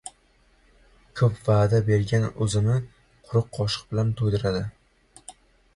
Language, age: Uzbek, 19-29